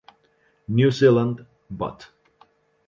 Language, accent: Spanish, Andino-Pacífico: Colombia, Perú, Ecuador, oeste de Bolivia y Venezuela andina